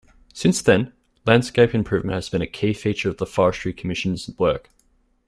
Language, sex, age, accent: English, male, 19-29, Australian English